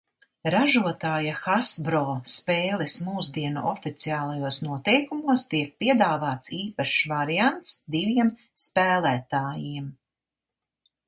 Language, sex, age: Latvian, female, 60-69